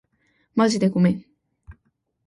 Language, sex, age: Japanese, female, 19-29